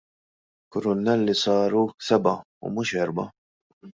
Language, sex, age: Maltese, male, 19-29